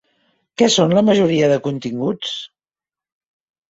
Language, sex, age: Catalan, female, 50-59